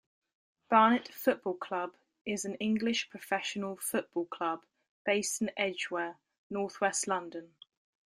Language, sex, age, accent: English, female, 19-29, England English